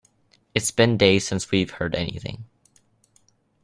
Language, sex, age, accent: English, male, under 19, United States English